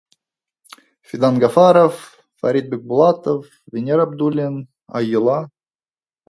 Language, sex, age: Bashkir, male, 30-39